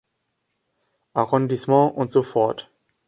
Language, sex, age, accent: German, male, under 19, Deutschland Deutsch